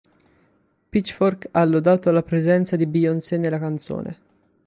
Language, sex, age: Italian, male, 19-29